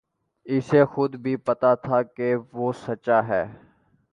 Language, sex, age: Urdu, male, 19-29